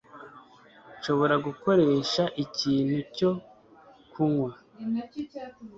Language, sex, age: Kinyarwanda, male, 30-39